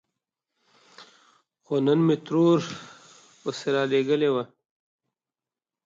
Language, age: Pashto, 30-39